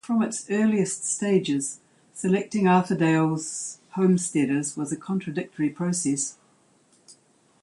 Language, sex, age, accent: English, female, 70-79, New Zealand English